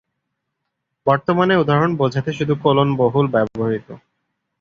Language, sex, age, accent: Bengali, male, 19-29, Bangladeshi